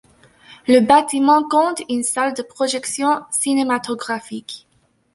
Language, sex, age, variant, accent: French, female, 19-29, Français d'Amérique du Nord, Français du Canada